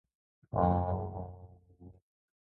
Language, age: Japanese, 19-29